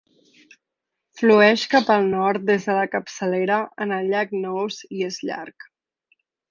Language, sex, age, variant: Catalan, female, 19-29, Central